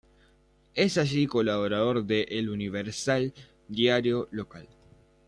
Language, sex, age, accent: Spanish, male, under 19, Rioplatense: Argentina, Uruguay, este de Bolivia, Paraguay